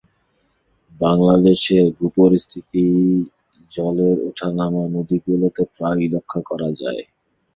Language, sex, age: Bengali, male, 19-29